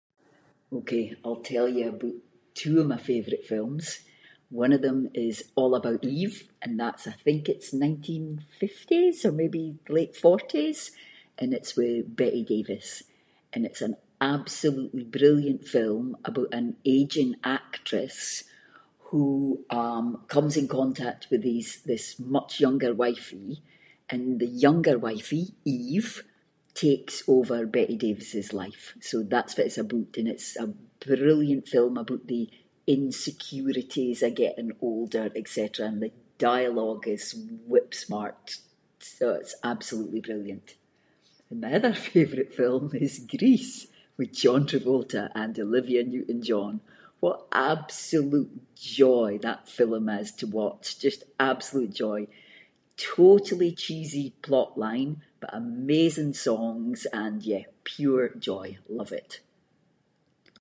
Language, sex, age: Scots, female, 50-59